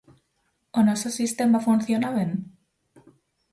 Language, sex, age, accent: Galician, female, 19-29, Normativo (estándar)